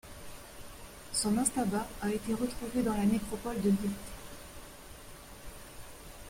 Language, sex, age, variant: French, female, 50-59, Français de métropole